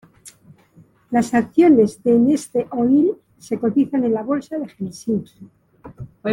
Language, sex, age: Spanish, female, 80-89